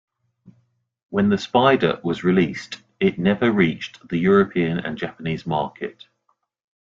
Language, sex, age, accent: English, male, 50-59, England English